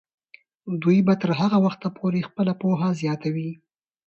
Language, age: Pashto, 19-29